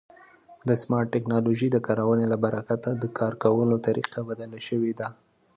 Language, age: Pashto, 19-29